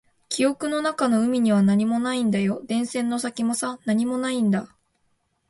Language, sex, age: Japanese, female, 19-29